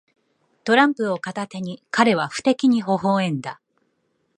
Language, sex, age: Japanese, female, 40-49